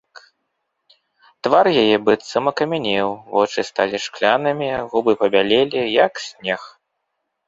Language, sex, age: Belarusian, male, 30-39